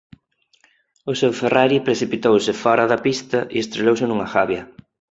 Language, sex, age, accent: Galician, male, 30-39, Neofalante